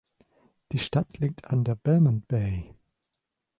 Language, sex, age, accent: German, male, 19-29, Deutschland Deutsch